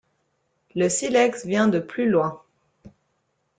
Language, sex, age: French, female, 30-39